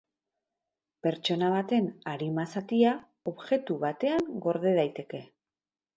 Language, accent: Basque, Mendebalekoa (Araba, Bizkaia, Gipuzkoako mendebaleko herri batzuk)